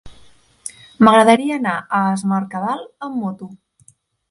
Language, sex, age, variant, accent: Catalan, female, 30-39, Central, central